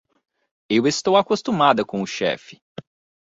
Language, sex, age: Portuguese, male, 19-29